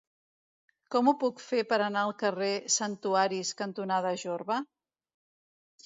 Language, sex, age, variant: Catalan, female, 50-59, Central